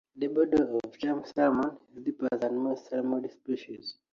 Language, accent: English, England English